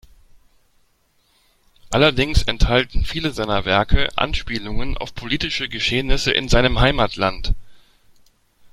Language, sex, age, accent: German, male, 30-39, Deutschland Deutsch